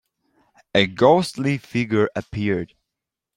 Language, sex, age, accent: English, male, 19-29, United States English